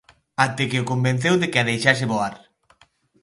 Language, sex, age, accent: Galician, male, 30-39, Oriental (común en zona oriental)